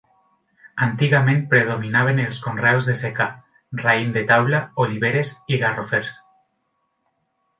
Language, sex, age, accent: Catalan, male, 30-39, valencià